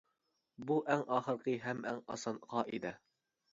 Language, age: Uyghur, 19-29